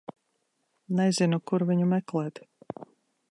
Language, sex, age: Latvian, female, 30-39